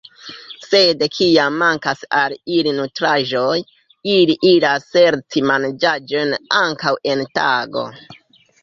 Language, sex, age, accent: Esperanto, male, 19-29, Internacia